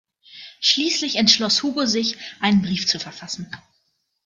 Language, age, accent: German, 19-29, Deutschland Deutsch